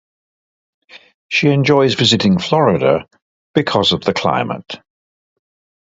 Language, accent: English, England English